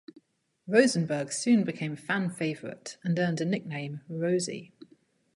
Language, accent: English, England English